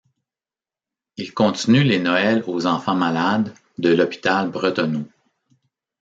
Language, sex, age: French, male, 50-59